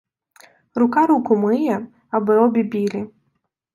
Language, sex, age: Ukrainian, female, 19-29